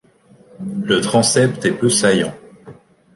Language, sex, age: French, male, 30-39